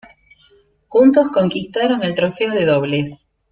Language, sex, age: Spanish, male, under 19